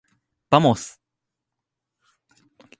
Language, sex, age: Japanese, male, 19-29